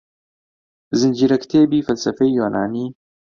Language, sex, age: Central Kurdish, male, 19-29